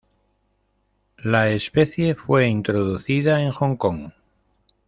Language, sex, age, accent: Spanish, male, 50-59, España: Norte peninsular (Asturias, Castilla y León, Cantabria, País Vasco, Navarra, Aragón, La Rioja, Guadalajara, Cuenca)